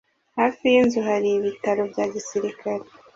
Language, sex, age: Kinyarwanda, female, 30-39